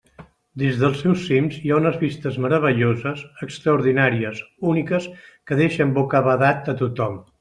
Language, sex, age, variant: Catalan, male, 60-69, Central